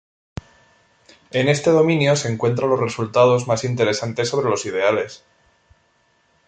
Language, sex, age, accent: Spanish, male, 30-39, España: Norte peninsular (Asturias, Castilla y León, Cantabria, País Vasco, Navarra, Aragón, La Rioja, Guadalajara, Cuenca)